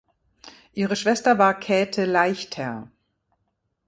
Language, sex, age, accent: German, female, 50-59, Deutschland Deutsch